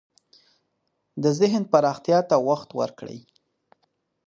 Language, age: Pashto, 19-29